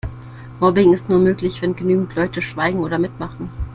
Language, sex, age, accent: German, female, 19-29, Deutschland Deutsch